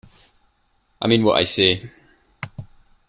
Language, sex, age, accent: English, male, 30-39, Scottish English